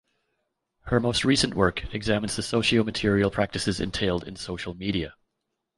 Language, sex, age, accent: English, male, 40-49, Canadian English